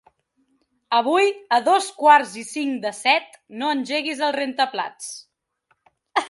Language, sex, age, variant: Catalan, female, 19-29, Central